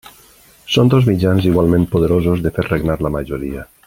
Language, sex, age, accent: Catalan, male, 50-59, valencià